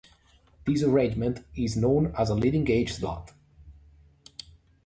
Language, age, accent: English, 19-29, Italian